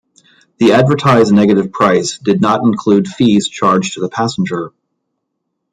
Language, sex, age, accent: English, male, 40-49, United States English